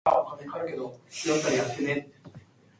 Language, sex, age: English, female, 19-29